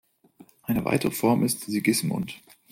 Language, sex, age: German, male, 19-29